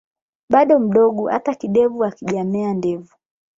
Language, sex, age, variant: Swahili, female, 19-29, Kiswahili cha Bara ya Tanzania